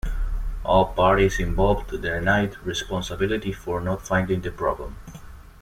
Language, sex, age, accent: English, male, 19-29, United States English